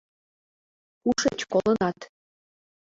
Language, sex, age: Mari, female, 19-29